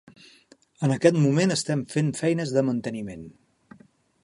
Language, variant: Catalan, Central